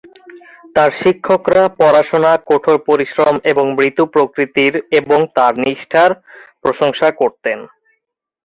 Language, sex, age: Bengali, male, under 19